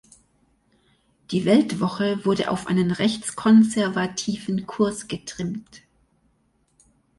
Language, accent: German, Österreichisches Deutsch